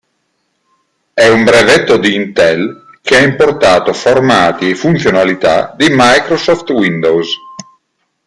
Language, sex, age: Italian, male, 40-49